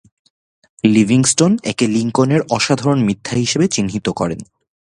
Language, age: Bengali, 19-29